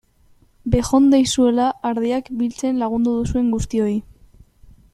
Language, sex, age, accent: Basque, female, under 19, Mendebalekoa (Araba, Bizkaia, Gipuzkoako mendebaleko herri batzuk)